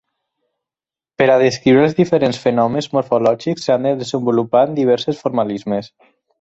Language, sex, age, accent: Catalan, male, under 19, valencià